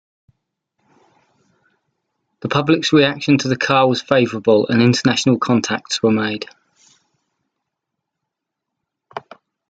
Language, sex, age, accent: English, male, 40-49, England English